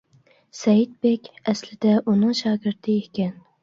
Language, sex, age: Uyghur, female, 19-29